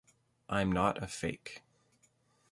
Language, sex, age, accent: English, male, 30-39, Canadian English